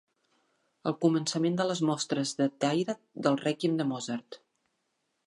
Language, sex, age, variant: Catalan, female, 50-59, Central